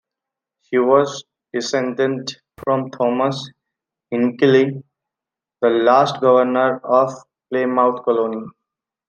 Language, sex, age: English, male, 19-29